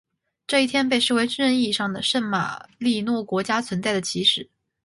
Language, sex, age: Chinese, female, 19-29